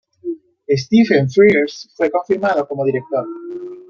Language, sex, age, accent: Spanish, male, 30-39, México